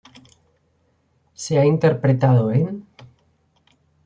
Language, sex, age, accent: Spanish, male, 19-29, España: Norte peninsular (Asturias, Castilla y León, Cantabria, País Vasco, Navarra, Aragón, La Rioja, Guadalajara, Cuenca)